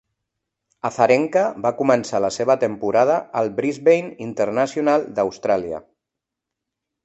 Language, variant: Catalan, Central